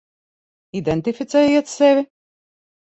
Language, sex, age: Latvian, female, 50-59